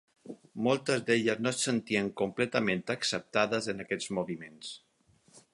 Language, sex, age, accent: Catalan, male, 50-59, mallorquí